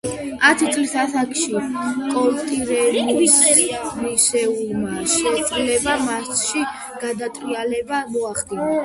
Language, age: Georgian, 19-29